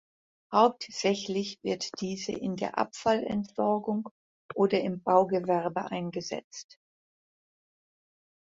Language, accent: German, Deutschland Deutsch